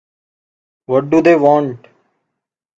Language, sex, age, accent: English, male, 19-29, India and South Asia (India, Pakistan, Sri Lanka)